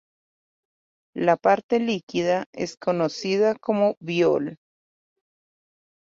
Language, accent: Spanish, América central